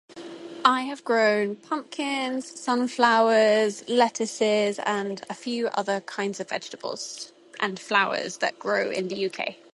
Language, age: English, 30-39